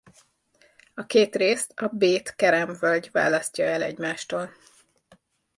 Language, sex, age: Hungarian, female, 40-49